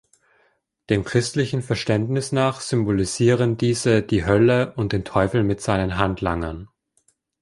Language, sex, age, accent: German, male, 19-29, Österreichisches Deutsch